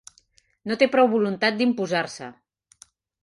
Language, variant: Catalan, Central